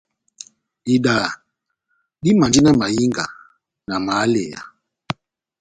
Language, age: Batanga, 70-79